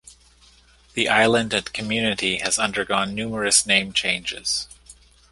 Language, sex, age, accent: English, male, 50-59, Canadian English